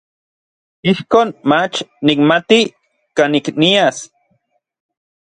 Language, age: Orizaba Nahuatl, 30-39